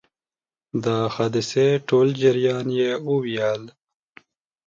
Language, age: Pashto, 19-29